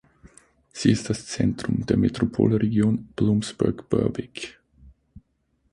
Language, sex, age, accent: German, male, 19-29, Österreichisches Deutsch